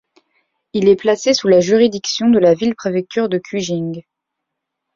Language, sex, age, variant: French, female, 19-29, Français de métropole